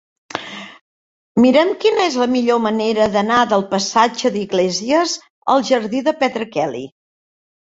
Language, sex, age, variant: Catalan, female, 60-69, Central